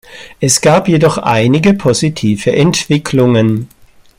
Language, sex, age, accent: German, male, 50-59, Deutschland Deutsch